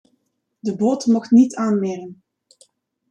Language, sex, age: Dutch, female, 30-39